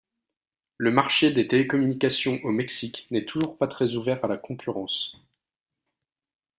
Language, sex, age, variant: French, male, 19-29, Français de métropole